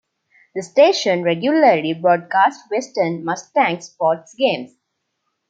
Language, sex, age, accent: English, female, 19-29, India and South Asia (India, Pakistan, Sri Lanka)